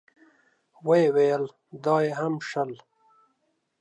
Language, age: Pashto, 30-39